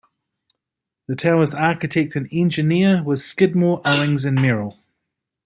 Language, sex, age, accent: English, male, 50-59, New Zealand English